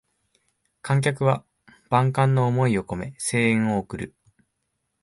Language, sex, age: Japanese, male, 19-29